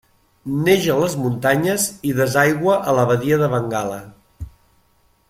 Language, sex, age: Catalan, male, 60-69